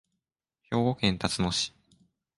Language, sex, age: Japanese, male, 19-29